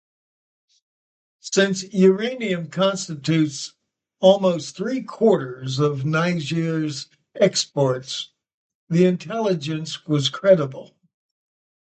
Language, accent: English, United States English